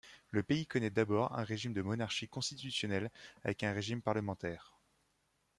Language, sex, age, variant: French, male, 30-39, Français de métropole